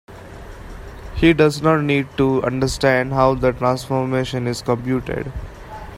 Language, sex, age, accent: English, male, 19-29, India and South Asia (India, Pakistan, Sri Lanka)